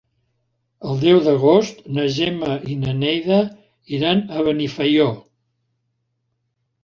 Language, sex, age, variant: Catalan, male, 70-79, Central